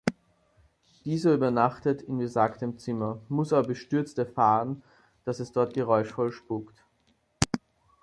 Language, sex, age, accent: German, male, 19-29, Österreichisches Deutsch